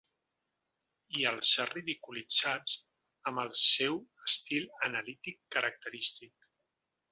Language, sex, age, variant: Catalan, male, 40-49, Central